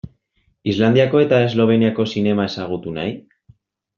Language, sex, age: Basque, male, 19-29